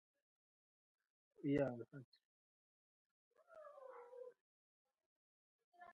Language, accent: English, United States English